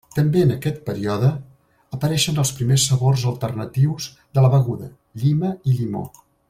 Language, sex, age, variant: Catalan, male, 60-69, Central